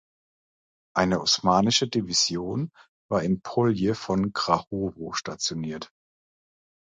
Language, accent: German, Deutschland Deutsch